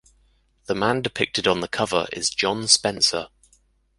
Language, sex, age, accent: English, male, 19-29, England English